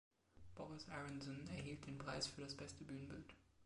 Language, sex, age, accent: German, male, 19-29, Deutschland Deutsch